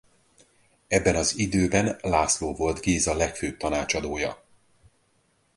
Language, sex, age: Hungarian, male, 40-49